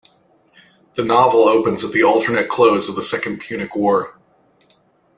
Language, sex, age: English, male, 50-59